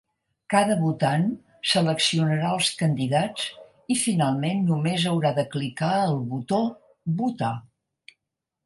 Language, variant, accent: Catalan, Central, central